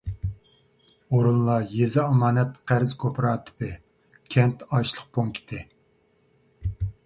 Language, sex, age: Uyghur, male, 40-49